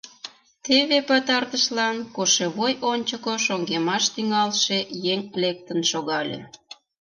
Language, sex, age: Mari, female, 40-49